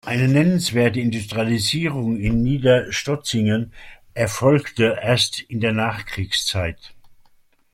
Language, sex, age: German, male, 60-69